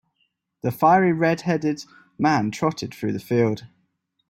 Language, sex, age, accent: English, male, 19-29, England English